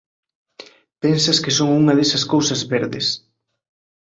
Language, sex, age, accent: Galician, male, 19-29, Central (sen gheada)